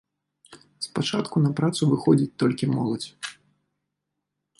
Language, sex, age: Belarusian, male, 19-29